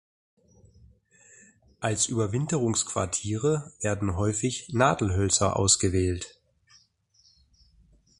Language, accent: German, Deutschland Deutsch